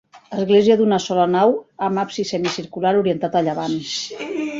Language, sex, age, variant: Catalan, female, 40-49, Central